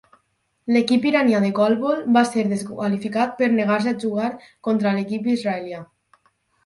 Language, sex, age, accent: Catalan, female, under 19, valencià